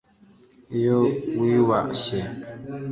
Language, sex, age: Kinyarwanda, male, 40-49